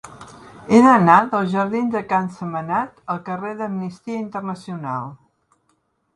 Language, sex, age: Catalan, female, 60-69